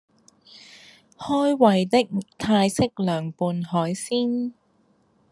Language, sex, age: Cantonese, female, 30-39